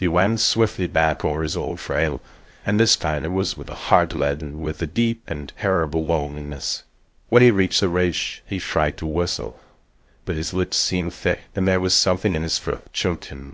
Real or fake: fake